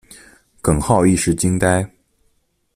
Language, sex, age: Chinese, male, under 19